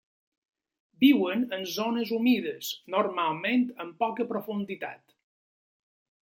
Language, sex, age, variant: Catalan, male, 40-49, Balear